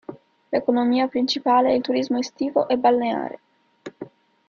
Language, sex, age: Italian, female, under 19